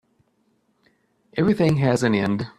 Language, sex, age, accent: English, male, 40-49, United States English